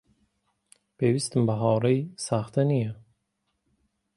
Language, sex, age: Central Kurdish, male, 19-29